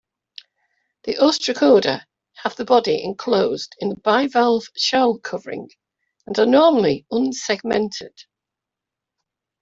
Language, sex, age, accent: English, female, 60-69, England English